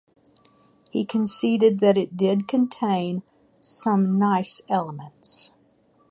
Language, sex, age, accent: English, female, 60-69, United States English